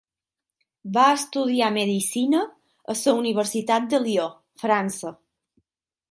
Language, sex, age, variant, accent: Catalan, female, 19-29, Balear, mallorquí